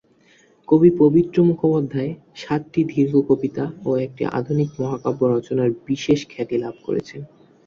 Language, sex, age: Bengali, male, under 19